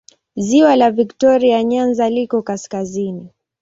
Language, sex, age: Swahili, female, 19-29